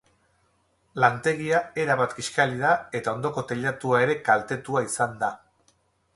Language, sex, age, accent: Basque, male, 50-59, Erdialdekoa edo Nafarra (Gipuzkoa, Nafarroa)